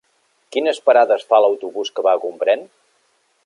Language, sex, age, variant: Catalan, male, 40-49, Central